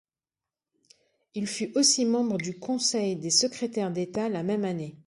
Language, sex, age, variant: French, female, 40-49, Français de métropole